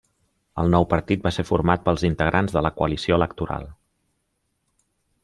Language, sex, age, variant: Catalan, male, 30-39, Central